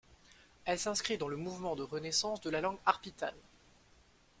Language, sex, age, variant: French, male, 19-29, Français de métropole